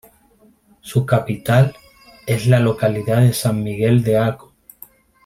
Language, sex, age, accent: Spanish, male, 30-39, España: Sur peninsular (Andalucia, Extremadura, Murcia)